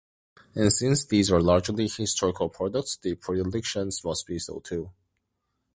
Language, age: English, 19-29